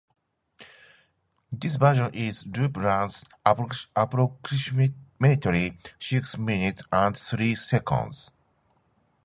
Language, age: English, 50-59